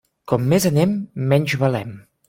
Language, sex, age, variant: Catalan, male, 30-39, Central